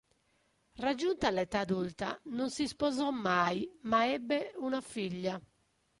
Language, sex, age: Italian, female, 50-59